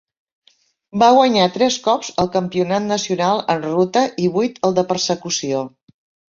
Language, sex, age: Catalan, female, 60-69